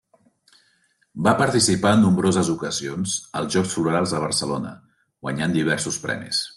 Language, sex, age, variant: Catalan, male, 40-49, Central